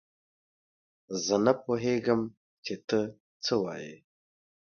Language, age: Pashto, 19-29